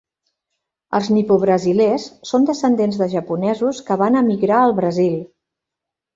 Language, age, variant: Catalan, 50-59, Central